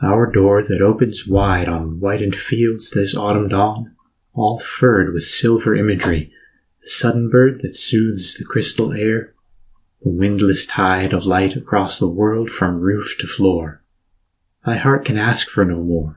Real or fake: real